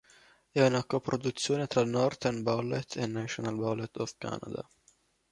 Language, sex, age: Italian, male, 19-29